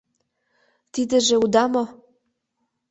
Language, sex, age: Mari, female, under 19